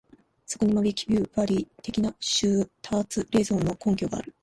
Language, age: Japanese, 19-29